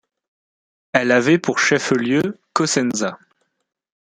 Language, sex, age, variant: French, male, under 19, Français de métropole